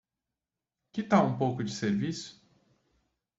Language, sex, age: Portuguese, male, 19-29